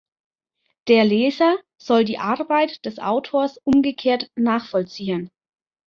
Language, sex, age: German, female, 30-39